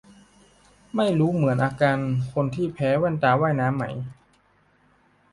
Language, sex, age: Thai, male, 19-29